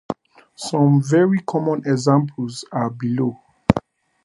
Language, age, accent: English, 30-39, England English